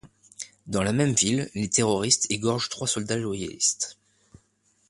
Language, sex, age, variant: French, male, 30-39, Français de métropole